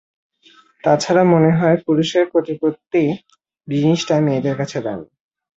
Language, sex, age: Bengali, male, 19-29